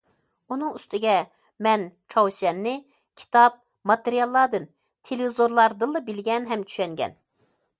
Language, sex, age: Uyghur, female, 40-49